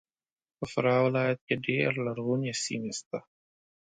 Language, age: Pashto, 19-29